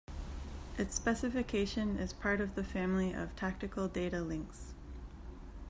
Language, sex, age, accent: English, female, 30-39, United States English